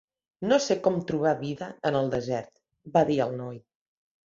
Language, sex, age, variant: Catalan, female, 50-59, Central